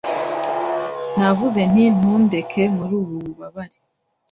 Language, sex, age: Kinyarwanda, female, 19-29